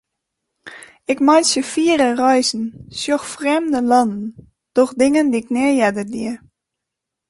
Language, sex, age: Western Frisian, female, 30-39